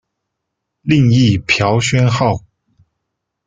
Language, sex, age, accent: Chinese, male, 19-29, 出生地：四川省